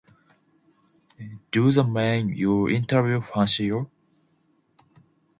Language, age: English, 19-29